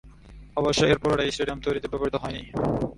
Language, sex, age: Bengali, female, 19-29